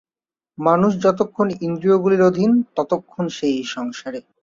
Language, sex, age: Bengali, male, 19-29